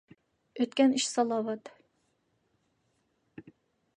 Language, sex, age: Uyghur, female, 40-49